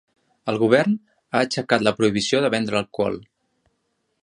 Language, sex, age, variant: Catalan, male, 40-49, Central